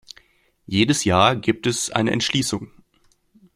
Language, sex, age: German, male, 19-29